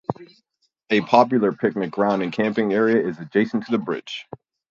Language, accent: English, Canadian English